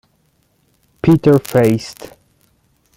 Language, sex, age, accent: Spanish, male, 30-39, Andino-Pacífico: Colombia, Perú, Ecuador, oeste de Bolivia y Venezuela andina